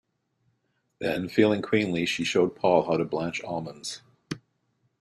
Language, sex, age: English, male, 50-59